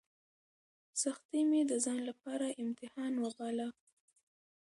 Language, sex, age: Pashto, female, under 19